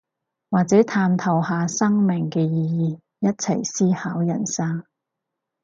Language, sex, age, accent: Cantonese, female, 30-39, 广州音